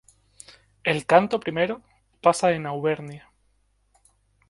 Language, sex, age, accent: Spanish, male, 19-29, España: Islas Canarias